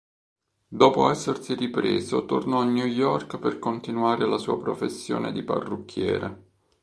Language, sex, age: Italian, male, 50-59